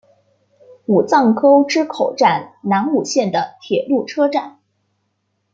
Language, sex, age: Chinese, female, 19-29